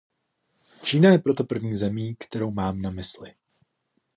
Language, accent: Czech, pražský